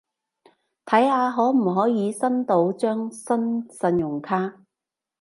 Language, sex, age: Cantonese, female, 30-39